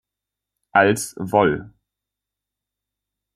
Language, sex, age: German, male, 19-29